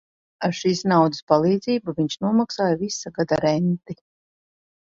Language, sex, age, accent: Latvian, female, 40-49, Riga